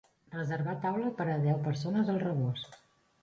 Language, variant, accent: Catalan, Central, central